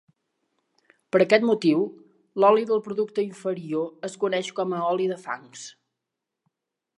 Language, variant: Catalan, Central